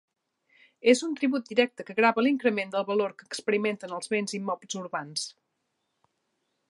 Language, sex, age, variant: Catalan, female, 40-49, Central